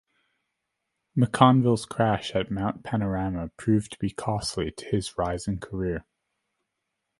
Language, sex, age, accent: English, male, 19-29, United States English